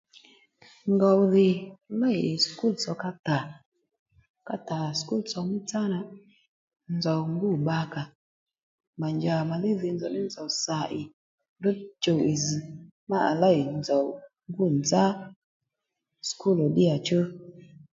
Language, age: Lendu, 19-29